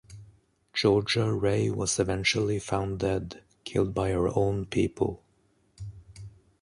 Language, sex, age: English, male, 30-39